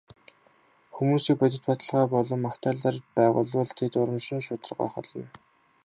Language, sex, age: Mongolian, male, 19-29